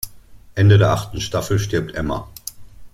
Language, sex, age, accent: German, male, 40-49, Deutschland Deutsch